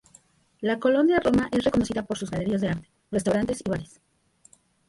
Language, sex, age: Spanish, female, 30-39